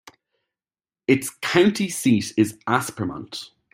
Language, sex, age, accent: English, male, 19-29, Irish English